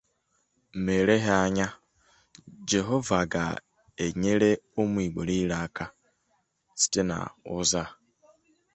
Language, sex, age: Igbo, male, 19-29